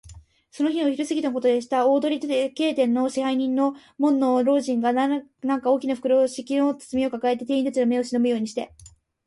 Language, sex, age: Japanese, female, under 19